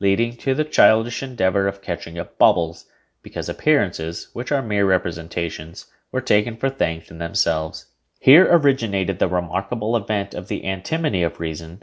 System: none